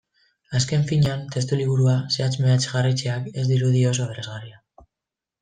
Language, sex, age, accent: Basque, female, 19-29, Mendebalekoa (Araba, Bizkaia, Gipuzkoako mendebaleko herri batzuk)